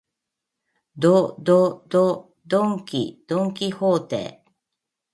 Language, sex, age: Japanese, female, 60-69